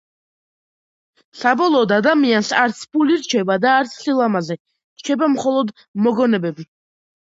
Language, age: Georgian, under 19